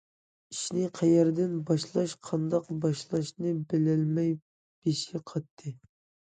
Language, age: Uyghur, 19-29